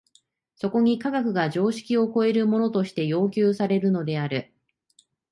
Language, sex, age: Japanese, female, 30-39